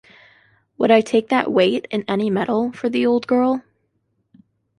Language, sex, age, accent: English, female, 19-29, United States English